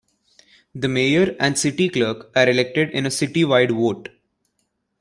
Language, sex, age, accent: English, male, under 19, India and South Asia (India, Pakistan, Sri Lanka)